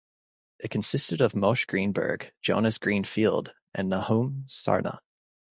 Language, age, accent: English, 19-29, United States English